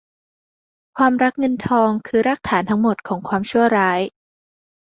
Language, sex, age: Thai, female, under 19